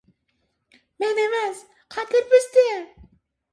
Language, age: Uzbek, 19-29